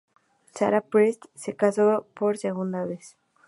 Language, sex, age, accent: Spanish, female, under 19, México